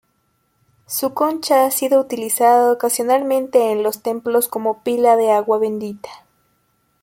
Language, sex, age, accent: Spanish, female, 19-29, Andino-Pacífico: Colombia, Perú, Ecuador, oeste de Bolivia y Venezuela andina